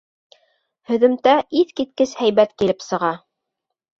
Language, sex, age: Bashkir, female, 30-39